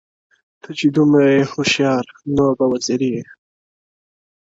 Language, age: Pashto, 19-29